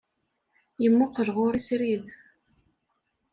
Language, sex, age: Kabyle, female, 30-39